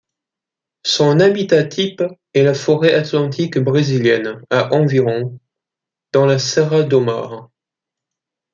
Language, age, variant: French, 19-29, Français de métropole